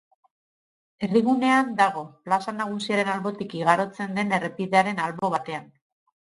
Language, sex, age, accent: Basque, female, 30-39, Mendebalekoa (Araba, Bizkaia, Gipuzkoako mendebaleko herri batzuk)